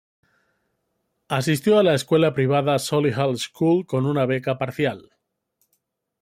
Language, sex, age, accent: Spanish, male, 40-49, España: Norte peninsular (Asturias, Castilla y León, Cantabria, País Vasco, Navarra, Aragón, La Rioja, Guadalajara, Cuenca)